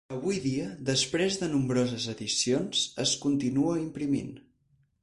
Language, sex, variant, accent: Catalan, male, Central, central